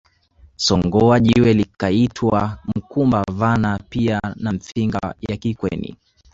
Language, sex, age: Swahili, male, 19-29